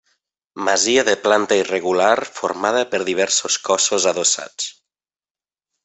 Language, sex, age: Catalan, male, 30-39